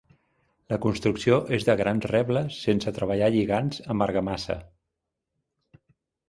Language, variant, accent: Catalan, Central, central